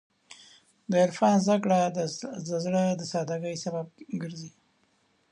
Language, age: Pashto, 40-49